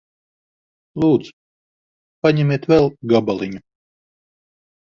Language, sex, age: Latvian, male, 40-49